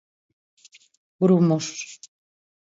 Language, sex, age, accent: Galician, female, 50-59, Normativo (estándar)